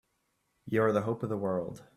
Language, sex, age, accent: English, male, 19-29, Canadian English